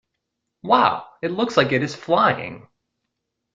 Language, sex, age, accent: English, male, 30-39, United States English